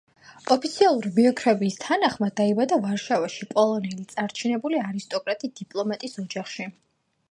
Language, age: Georgian, 19-29